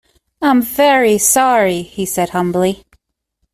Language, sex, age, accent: English, female, 40-49, United States English